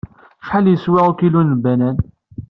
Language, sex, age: Kabyle, male, 19-29